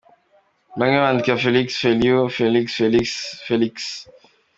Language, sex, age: Kinyarwanda, male, under 19